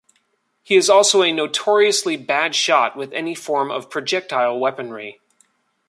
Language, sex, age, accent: English, male, 30-39, United States English